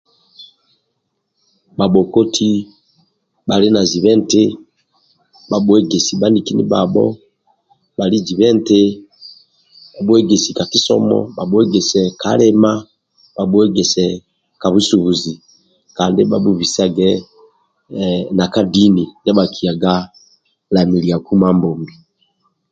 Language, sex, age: Amba (Uganda), male, 50-59